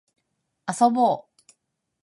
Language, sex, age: Japanese, female, 40-49